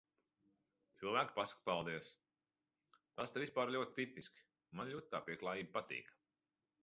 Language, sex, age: Latvian, male, 40-49